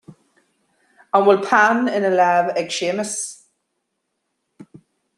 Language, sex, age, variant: Irish, male, 50-59, Gaeilge Uladh